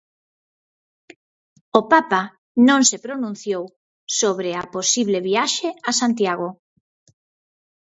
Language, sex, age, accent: Galician, female, 50-59, Normativo (estándar)